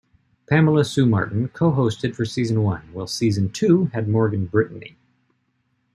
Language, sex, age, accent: English, male, 19-29, United States English